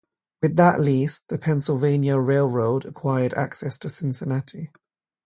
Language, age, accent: English, 19-29, England English; London English